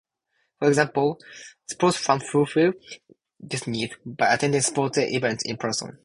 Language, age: English, 19-29